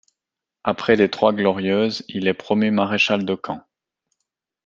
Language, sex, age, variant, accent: French, male, 30-39, Français d'Europe, Français de Suisse